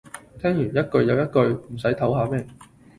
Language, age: Cantonese, 19-29